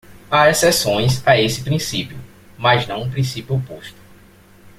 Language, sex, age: Portuguese, male, 19-29